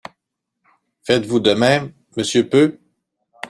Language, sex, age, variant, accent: French, male, 40-49, Français d'Amérique du Nord, Français du Canada